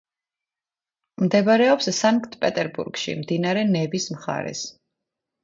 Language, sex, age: Georgian, female, 30-39